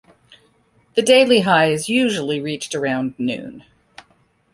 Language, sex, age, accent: English, female, 60-69, United States English